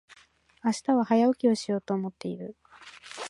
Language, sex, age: Japanese, female, 19-29